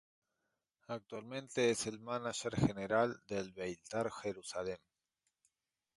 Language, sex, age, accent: Spanish, male, 40-49, Rioplatense: Argentina, Uruguay, este de Bolivia, Paraguay